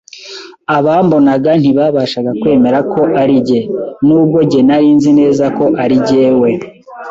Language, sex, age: Kinyarwanda, male, 19-29